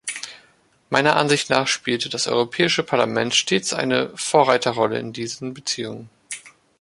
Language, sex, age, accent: German, male, 30-39, Deutschland Deutsch